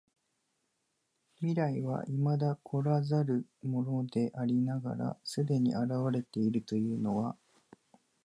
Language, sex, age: Japanese, male, 19-29